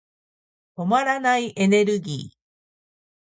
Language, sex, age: Japanese, female, 40-49